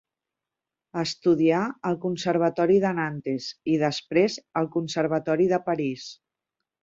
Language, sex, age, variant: Catalan, female, 40-49, Central